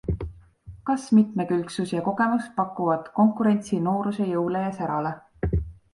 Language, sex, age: Estonian, female, 19-29